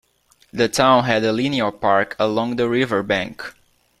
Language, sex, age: English, male, 19-29